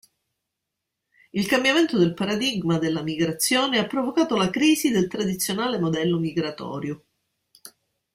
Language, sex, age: Italian, female, 50-59